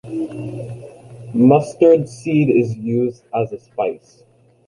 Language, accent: English, West Indies and Bermuda (Bahamas, Bermuda, Jamaica, Trinidad)